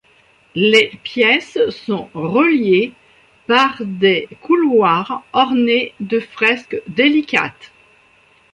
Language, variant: French, Français de métropole